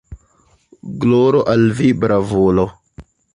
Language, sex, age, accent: Esperanto, male, 19-29, Internacia